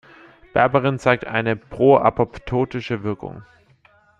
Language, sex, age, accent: German, male, under 19, Deutschland Deutsch